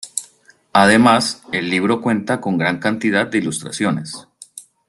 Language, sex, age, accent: Spanish, male, 30-39, Caribe: Cuba, Venezuela, Puerto Rico, República Dominicana, Panamá, Colombia caribeña, México caribeño, Costa del golfo de México